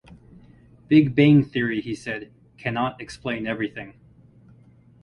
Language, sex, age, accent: English, male, 40-49, United States English